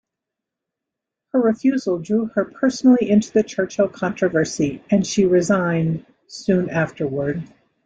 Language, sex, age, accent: English, female, 60-69, United States English